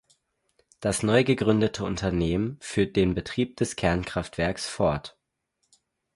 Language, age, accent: German, under 19, Deutschland Deutsch